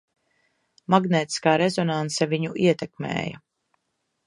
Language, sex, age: Latvian, female, 40-49